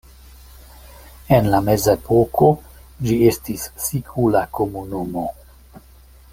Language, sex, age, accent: Esperanto, male, 50-59, Internacia